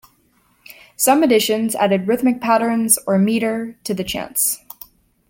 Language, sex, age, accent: English, female, 19-29, United States English